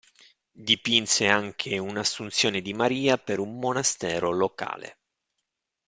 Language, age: Italian, 40-49